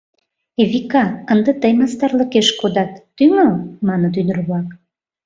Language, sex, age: Mari, female, 30-39